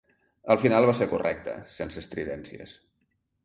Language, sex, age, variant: Catalan, male, 50-59, Central